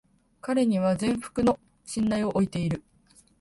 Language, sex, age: Japanese, female, under 19